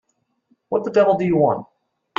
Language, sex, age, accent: English, male, 19-29, United States English